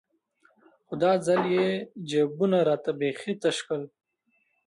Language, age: Pashto, 19-29